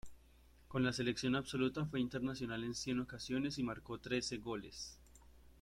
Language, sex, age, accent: Spanish, male, under 19, Caribe: Cuba, Venezuela, Puerto Rico, República Dominicana, Panamá, Colombia caribeña, México caribeño, Costa del golfo de México